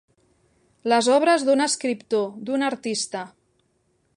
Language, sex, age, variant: Catalan, female, 40-49, Central